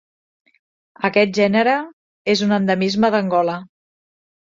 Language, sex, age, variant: Catalan, female, 40-49, Central